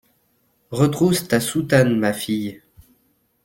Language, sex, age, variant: French, male, 30-39, Français de métropole